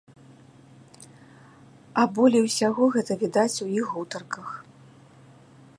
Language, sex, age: Belarusian, female, 60-69